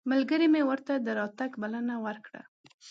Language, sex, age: Pashto, female, 19-29